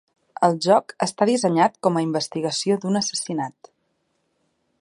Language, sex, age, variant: Catalan, female, 30-39, Central